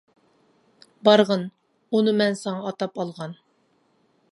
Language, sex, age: Uyghur, female, 40-49